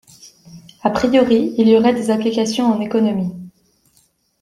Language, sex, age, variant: French, female, 19-29, Français de métropole